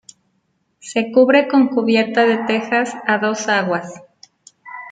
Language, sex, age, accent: Spanish, female, 40-49, México